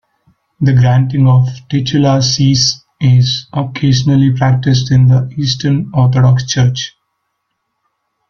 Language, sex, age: English, male, 19-29